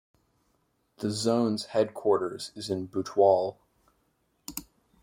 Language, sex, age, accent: English, male, under 19, United States English